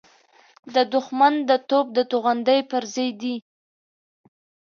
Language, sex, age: Pashto, female, 19-29